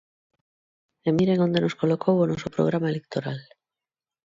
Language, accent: Galician, Neofalante